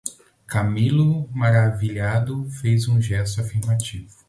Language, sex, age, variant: Portuguese, male, 30-39, Portuguese (Brasil)